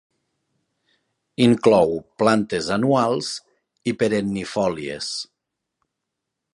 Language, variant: Catalan, Nord-Occidental